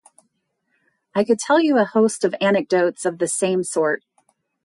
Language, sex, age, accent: English, female, 50-59, United States English